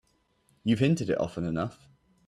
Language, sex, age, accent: English, male, 19-29, Welsh English